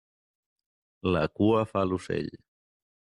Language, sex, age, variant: Catalan, male, 30-39, Central